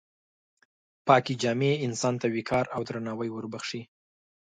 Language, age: Pashto, 19-29